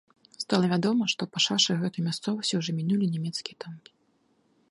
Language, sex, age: Belarusian, female, 30-39